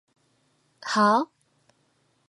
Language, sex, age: Japanese, female, 19-29